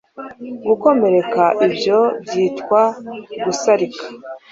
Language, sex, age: Kinyarwanda, female, 30-39